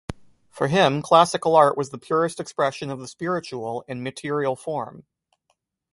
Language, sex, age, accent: English, male, 30-39, United States English